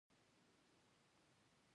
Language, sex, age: Pashto, female, 30-39